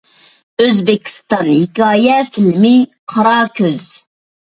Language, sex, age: Uyghur, female, 19-29